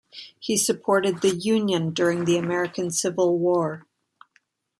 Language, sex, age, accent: English, female, 30-39, Canadian English